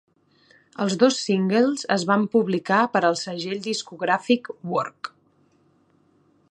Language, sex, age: Catalan, female, 19-29